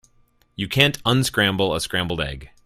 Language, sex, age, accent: English, male, 40-49, United States English